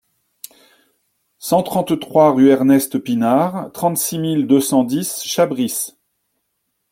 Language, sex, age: French, male, 50-59